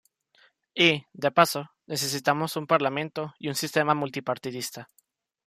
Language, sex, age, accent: Spanish, male, under 19, México